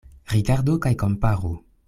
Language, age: Esperanto, 19-29